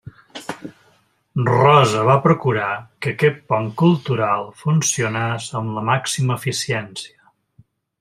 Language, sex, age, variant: Catalan, male, 50-59, Balear